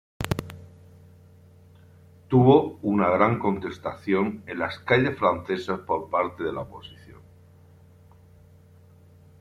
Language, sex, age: Spanish, male, 50-59